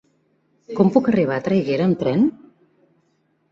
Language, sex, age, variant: Catalan, female, 30-39, Central